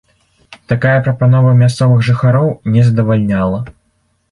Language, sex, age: Belarusian, male, under 19